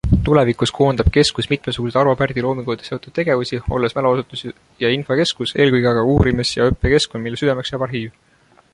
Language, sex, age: Estonian, male, 19-29